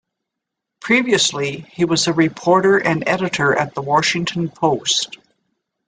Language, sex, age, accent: English, female, 60-69, Canadian English